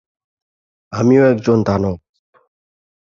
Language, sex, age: Bengali, male, 19-29